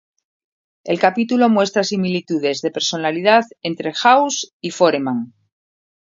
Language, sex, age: Spanish, female, 50-59